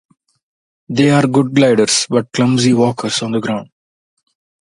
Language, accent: English, India and South Asia (India, Pakistan, Sri Lanka)